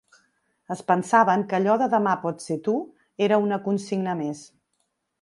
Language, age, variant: Catalan, 40-49, Central